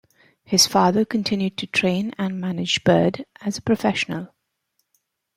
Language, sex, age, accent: English, female, 40-49, England English